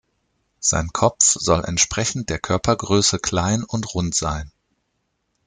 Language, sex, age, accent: German, male, 40-49, Deutschland Deutsch